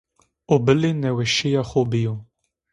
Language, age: Zaza, 19-29